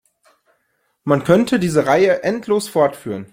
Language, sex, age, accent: German, male, 30-39, Deutschland Deutsch